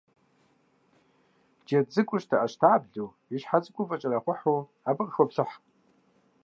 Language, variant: Kabardian, Адыгэбзэ (Къэбэрдей, Кирил, псоми зэдай)